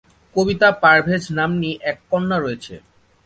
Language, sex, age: Bengali, male, 19-29